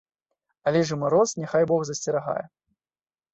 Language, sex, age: Belarusian, male, 30-39